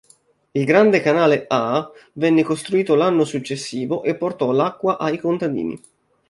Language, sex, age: Italian, male, 19-29